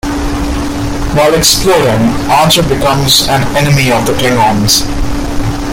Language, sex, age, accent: English, male, 19-29, India and South Asia (India, Pakistan, Sri Lanka)